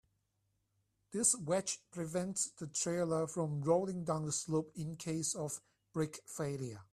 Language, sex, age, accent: English, male, 30-39, Hong Kong English